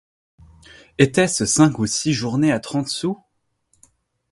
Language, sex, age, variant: French, male, under 19, Français de métropole